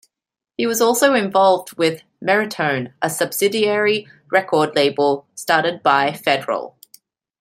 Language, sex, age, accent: English, female, 30-39, Australian English